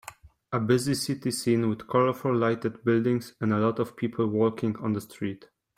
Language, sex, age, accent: English, male, 19-29, United States English